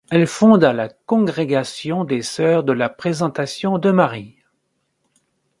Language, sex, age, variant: French, male, 60-69, Français de métropole